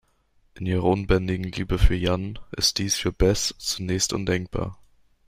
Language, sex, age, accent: German, male, under 19, Deutschland Deutsch